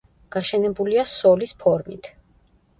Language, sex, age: Georgian, female, 30-39